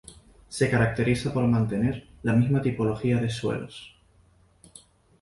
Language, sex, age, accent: Spanish, male, 19-29, España: Islas Canarias